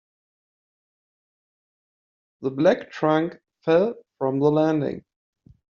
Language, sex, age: English, male, 19-29